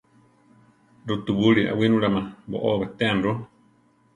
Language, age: Central Tarahumara, 30-39